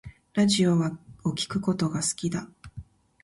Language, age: Japanese, 30-39